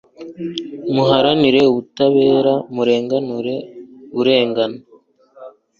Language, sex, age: Kinyarwanda, male, 19-29